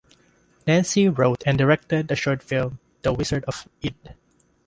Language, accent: English, Filipino